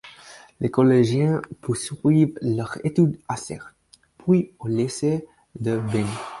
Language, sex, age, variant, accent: French, male, under 19, Français d'Afrique subsaharienne et des îles africaines, Français de Madagascar